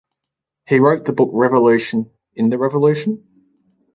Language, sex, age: English, male, 30-39